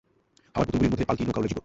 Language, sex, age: Bengali, male, 19-29